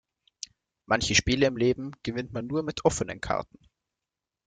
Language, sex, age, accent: German, male, 19-29, Schweizerdeutsch